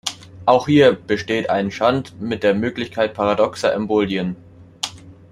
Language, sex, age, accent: German, male, under 19, Deutschland Deutsch